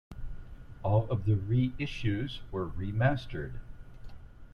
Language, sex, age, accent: English, male, 50-59, United States English